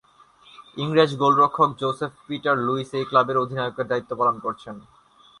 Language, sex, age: Bengali, male, 19-29